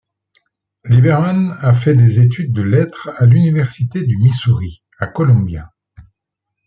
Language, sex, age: French, male, 40-49